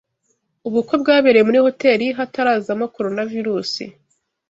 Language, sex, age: Kinyarwanda, female, 19-29